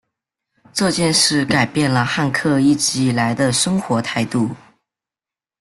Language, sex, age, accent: Chinese, male, under 19, 出生地：湖南省